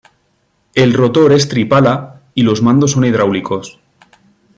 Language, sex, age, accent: Spanish, male, 40-49, España: Sur peninsular (Andalucia, Extremadura, Murcia)